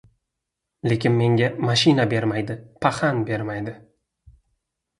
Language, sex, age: Uzbek, male, 19-29